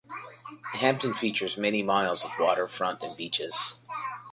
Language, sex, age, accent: English, male, 40-49, Canadian English